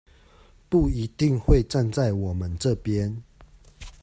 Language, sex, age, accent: Chinese, male, 30-39, 出生地：桃園市